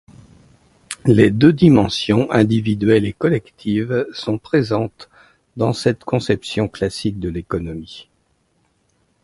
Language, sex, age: French, male, 60-69